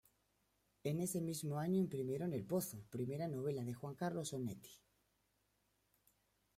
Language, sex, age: Spanish, male, 19-29